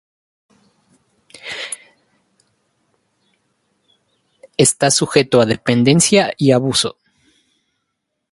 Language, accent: Spanish, México